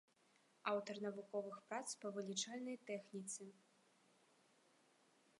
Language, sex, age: Belarusian, female, 19-29